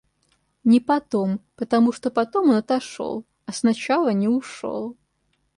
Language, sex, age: Russian, female, 30-39